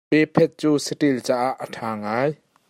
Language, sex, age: Hakha Chin, male, 30-39